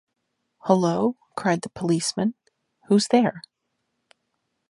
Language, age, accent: English, 19-29, United States English